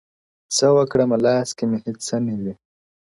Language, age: Pashto, 19-29